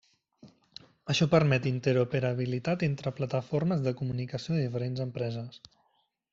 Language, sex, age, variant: Catalan, male, 19-29, Central